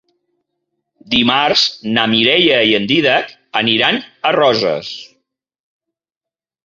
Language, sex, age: Catalan, male, 40-49